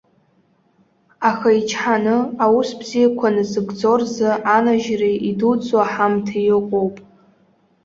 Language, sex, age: Abkhazian, female, under 19